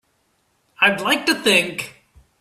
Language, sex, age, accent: English, male, 19-29, United States English